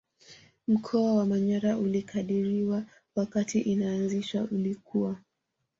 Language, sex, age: Swahili, female, 19-29